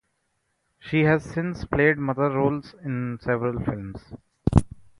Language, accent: English, India and South Asia (India, Pakistan, Sri Lanka)